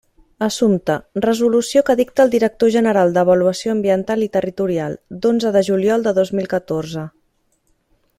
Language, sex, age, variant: Catalan, female, 30-39, Central